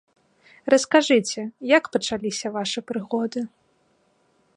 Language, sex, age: Belarusian, female, 19-29